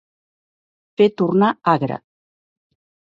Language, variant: Catalan, Central